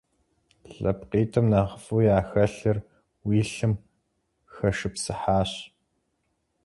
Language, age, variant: Kabardian, 19-29, Адыгэбзэ (Къэбэрдей, Кирил, псоми зэдай)